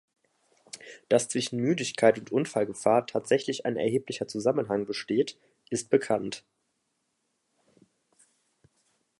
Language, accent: German, Deutschland Deutsch